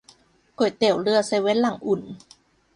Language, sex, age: Thai, female, 30-39